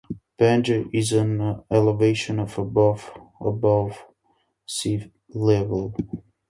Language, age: English, 19-29